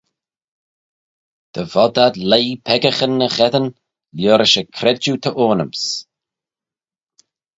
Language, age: Manx, 40-49